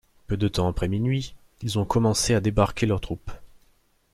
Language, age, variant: French, 30-39, Français de métropole